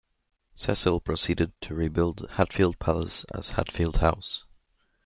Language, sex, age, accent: English, male, 19-29, United States English